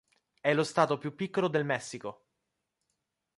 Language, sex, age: Italian, male, 19-29